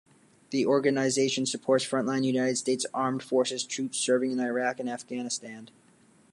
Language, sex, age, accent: English, male, 19-29, United States English